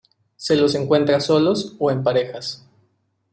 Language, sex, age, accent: Spanish, male, 19-29, México